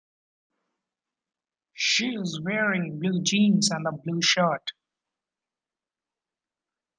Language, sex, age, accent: English, male, 19-29, India and South Asia (India, Pakistan, Sri Lanka)